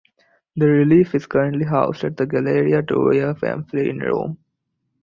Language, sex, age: English, male, 19-29